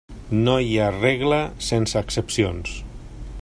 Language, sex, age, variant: Catalan, male, 50-59, Central